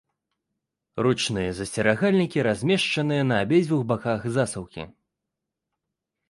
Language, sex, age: Belarusian, male, 19-29